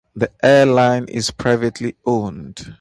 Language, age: English, 30-39